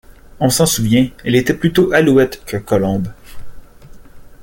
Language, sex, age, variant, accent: French, male, 19-29, Français d'Amérique du Nord, Français du Canada